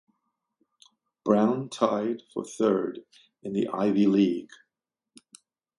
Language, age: English, 70-79